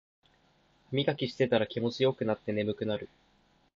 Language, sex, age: Japanese, male, 19-29